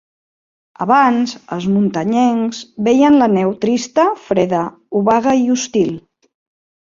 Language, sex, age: Catalan, female, 40-49